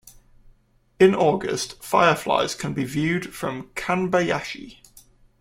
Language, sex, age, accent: English, male, 19-29, England English